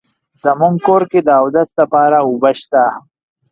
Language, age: Pashto, 19-29